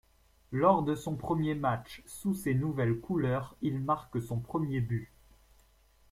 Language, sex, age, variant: French, male, 19-29, Français de métropole